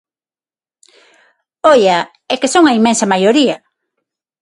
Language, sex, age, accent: Galician, female, 40-49, Atlántico (seseo e gheada); Neofalante